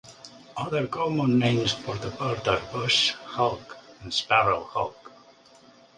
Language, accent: English, England English